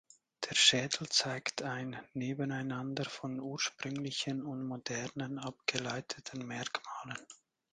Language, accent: German, Schweizerdeutsch